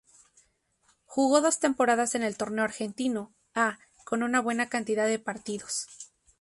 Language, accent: Spanish, México